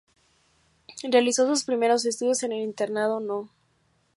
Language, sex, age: Spanish, female, 19-29